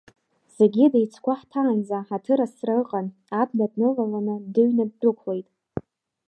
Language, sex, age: Abkhazian, female, 19-29